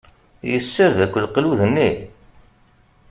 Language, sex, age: Kabyle, male, 40-49